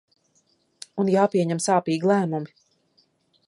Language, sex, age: Latvian, female, 30-39